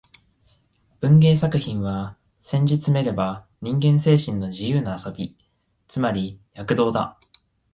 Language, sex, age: Japanese, male, 19-29